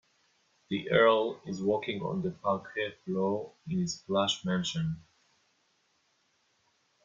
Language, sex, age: English, male, 19-29